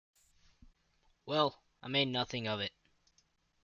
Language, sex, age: English, male, under 19